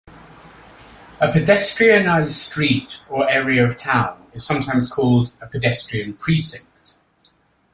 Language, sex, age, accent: English, male, 50-59, England English